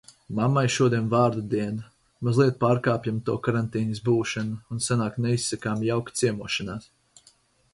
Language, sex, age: Latvian, male, 19-29